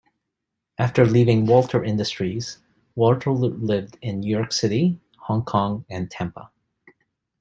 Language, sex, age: English, male, 40-49